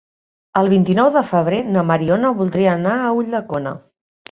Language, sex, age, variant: Catalan, male, 30-39, Central